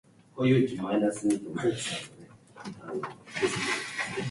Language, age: Japanese, 19-29